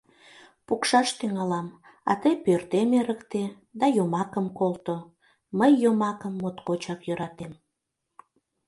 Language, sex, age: Mari, female, 30-39